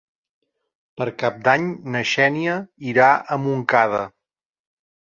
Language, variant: Catalan, Central